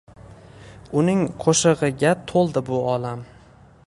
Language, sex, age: Uzbek, male, 19-29